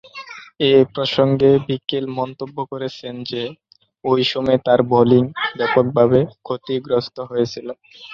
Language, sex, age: Bengali, male, 19-29